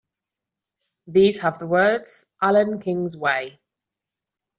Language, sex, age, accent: English, female, 19-29, England English